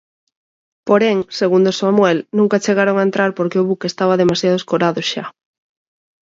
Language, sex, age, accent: Galician, female, 30-39, Normativo (estándar)